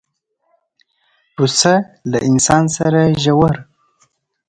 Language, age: Pashto, 30-39